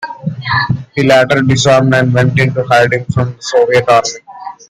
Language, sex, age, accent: English, male, under 19, India and South Asia (India, Pakistan, Sri Lanka)